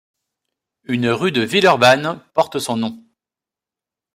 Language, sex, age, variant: French, male, 40-49, Français de métropole